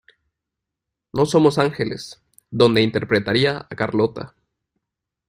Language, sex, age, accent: Spanish, male, 19-29, México